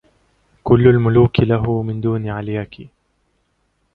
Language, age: Arabic, 30-39